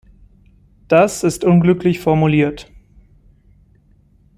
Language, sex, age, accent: German, female, 19-29, Deutschland Deutsch